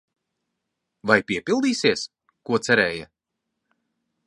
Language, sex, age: Latvian, male, 30-39